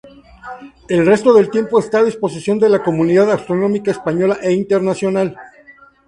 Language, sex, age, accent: Spanish, male, 50-59, México